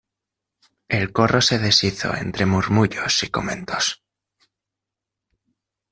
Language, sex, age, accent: Spanish, male, under 19, España: Centro-Sur peninsular (Madrid, Toledo, Castilla-La Mancha)